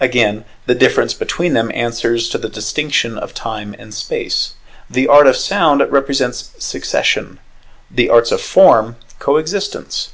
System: none